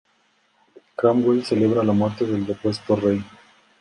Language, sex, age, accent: Spanish, male, 40-49, México